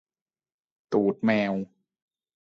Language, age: Thai, 19-29